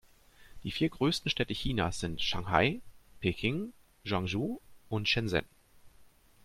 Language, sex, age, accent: German, male, 30-39, Deutschland Deutsch